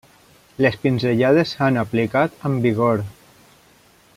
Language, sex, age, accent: Catalan, male, 30-39, valencià